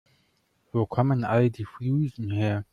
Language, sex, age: German, male, 19-29